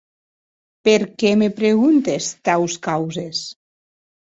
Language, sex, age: Occitan, female, 40-49